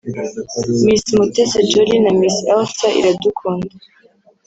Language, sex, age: Kinyarwanda, female, 19-29